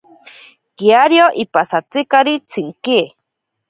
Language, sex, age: Ashéninka Perené, female, 19-29